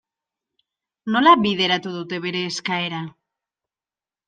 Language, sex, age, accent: Basque, female, 19-29, Erdialdekoa edo Nafarra (Gipuzkoa, Nafarroa)